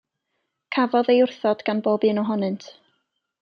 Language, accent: Welsh, Y Deyrnas Unedig Cymraeg